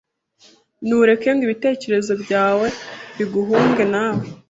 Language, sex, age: Kinyarwanda, female, 19-29